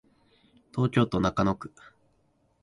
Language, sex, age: Japanese, male, 19-29